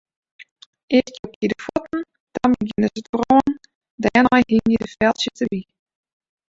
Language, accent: Western Frisian, Klaaifrysk